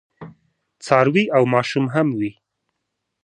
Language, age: Pashto, 19-29